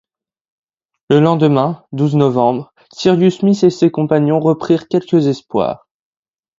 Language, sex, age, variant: French, male, under 19, Français de métropole